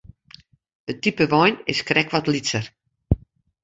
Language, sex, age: Western Frisian, female, 50-59